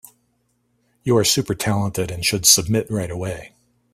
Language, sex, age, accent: English, male, 60-69, United States English